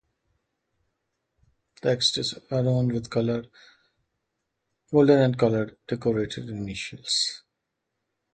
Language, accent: English, India and South Asia (India, Pakistan, Sri Lanka)